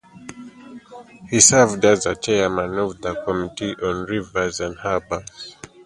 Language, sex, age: English, male, 30-39